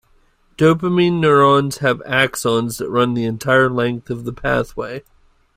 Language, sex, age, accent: English, male, 30-39, United States English